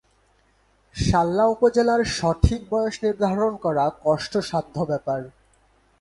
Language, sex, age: Bengali, male, 19-29